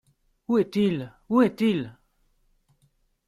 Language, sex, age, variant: French, male, 60-69, Français de métropole